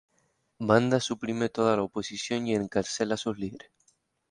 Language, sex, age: Spanish, male, 19-29